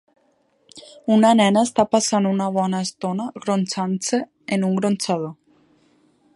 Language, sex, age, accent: Catalan, female, under 19, valencià